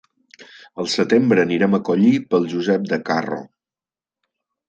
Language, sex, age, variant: Catalan, male, 40-49, Balear